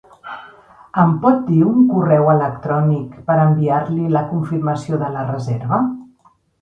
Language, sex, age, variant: Catalan, female, 50-59, Central